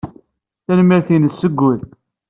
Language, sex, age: Kabyle, male, 19-29